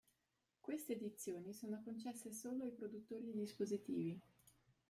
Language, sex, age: Italian, female, 19-29